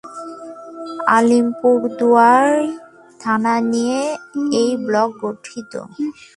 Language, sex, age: Bengali, female, 19-29